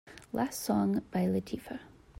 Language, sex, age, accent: English, female, 30-39, United States English